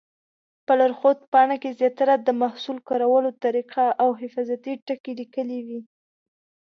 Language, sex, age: Pashto, female, 19-29